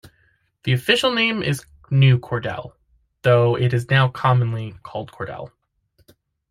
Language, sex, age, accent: English, male, 30-39, United States English